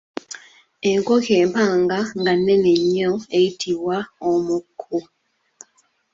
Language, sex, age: Ganda, female, 19-29